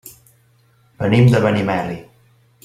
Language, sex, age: Catalan, male, 50-59